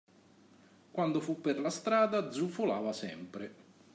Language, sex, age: Italian, male, 40-49